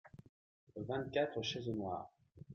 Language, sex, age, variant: French, male, 30-39, Français de métropole